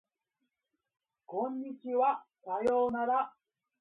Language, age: Japanese, 30-39